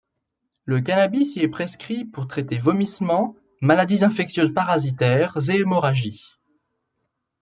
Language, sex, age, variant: French, male, 19-29, Français de métropole